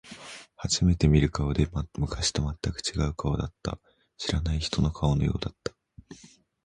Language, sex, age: Japanese, male, 19-29